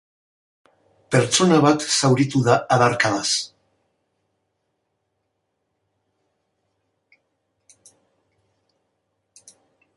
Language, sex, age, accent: Basque, male, 60-69, Mendebalekoa (Araba, Bizkaia, Gipuzkoako mendebaleko herri batzuk)